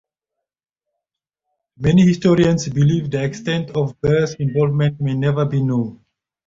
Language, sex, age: English, male, 50-59